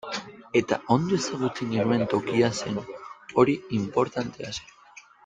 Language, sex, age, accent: Basque, male, 19-29, Mendebalekoa (Araba, Bizkaia, Gipuzkoako mendebaleko herri batzuk)